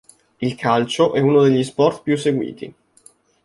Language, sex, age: Italian, male, 19-29